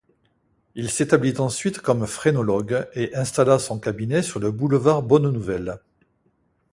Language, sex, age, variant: French, male, 60-69, Français de métropole